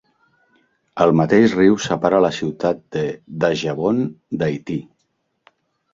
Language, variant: Catalan, Central